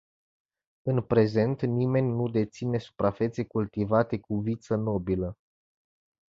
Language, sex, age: Romanian, male, 19-29